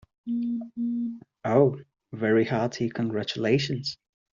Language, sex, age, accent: English, male, 19-29, India and South Asia (India, Pakistan, Sri Lanka)